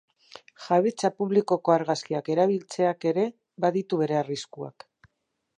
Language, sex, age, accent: Basque, female, 60-69, Mendebalekoa (Araba, Bizkaia, Gipuzkoako mendebaleko herri batzuk)